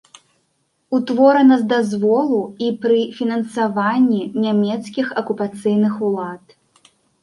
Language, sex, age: Belarusian, female, 19-29